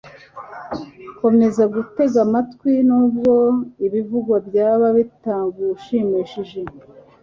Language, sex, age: Kinyarwanda, female, 50-59